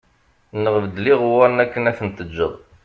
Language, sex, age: Kabyle, male, 40-49